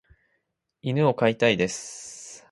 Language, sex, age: Japanese, male, under 19